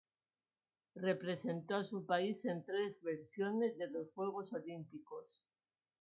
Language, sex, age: Spanish, female, 50-59